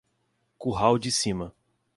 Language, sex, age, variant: Portuguese, male, 19-29, Portuguese (Brasil)